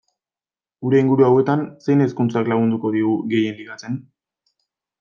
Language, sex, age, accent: Basque, male, 19-29, Erdialdekoa edo Nafarra (Gipuzkoa, Nafarroa)